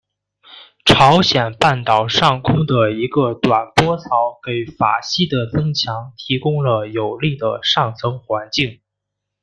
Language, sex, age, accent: Chinese, male, 19-29, 出生地：河北省